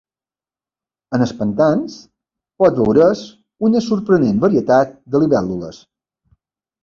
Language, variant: Catalan, Balear